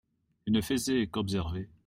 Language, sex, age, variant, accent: French, male, 30-39, Français d'Amérique du Nord, Français du Canada